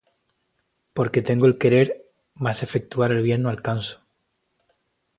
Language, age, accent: Spanish, 19-29, España: Islas Canarias